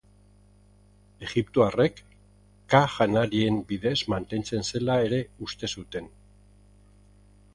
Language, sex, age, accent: Basque, male, 50-59, Erdialdekoa edo Nafarra (Gipuzkoa, Nafarroa)